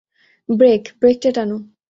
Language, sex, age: Bengali, female, 19-29